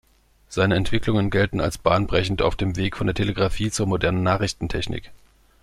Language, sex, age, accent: German, male, 40-49, Deutschland Deutsch